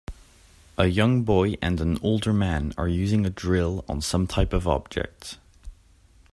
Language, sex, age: English, male, under 19